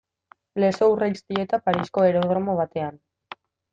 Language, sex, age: Basque, female, 19-29